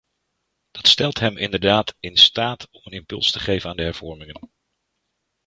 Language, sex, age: Dutch, male, 40-49